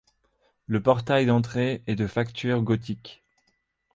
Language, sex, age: French, male, 30-39